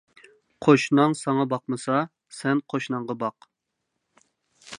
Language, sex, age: Uyghur, male, 19-29